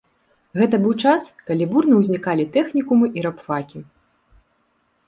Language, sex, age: Belarusian, female, 30-39